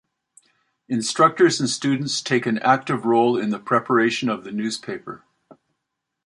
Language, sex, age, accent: English, male, 60-69, Canadian English